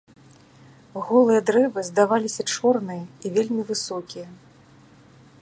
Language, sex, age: Belarusian, female, 60-69